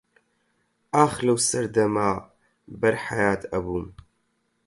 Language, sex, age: Central Kurdish, male, 30-39